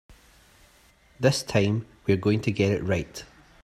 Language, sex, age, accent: English, male, 30-39, Scottish English